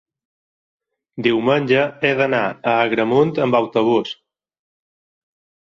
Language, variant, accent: Catalan, Balear, balear